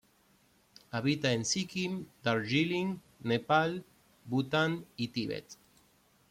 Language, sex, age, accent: Spanish, male, 30-39, Rioplatense: Argentina, Uruguay, este de Bolivia, Paraguay